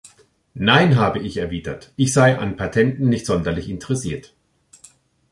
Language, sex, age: German, male, 50-59